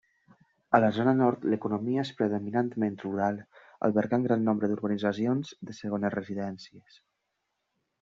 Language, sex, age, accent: Catalan, male, 19-29, valencià